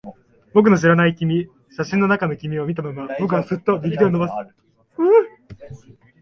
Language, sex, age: Japanese, male, 19-29